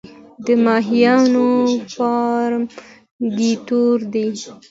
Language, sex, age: Pashto, female, 19-29